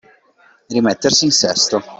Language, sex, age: Italian, male, 19-29